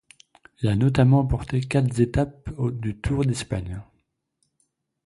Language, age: French, 30-39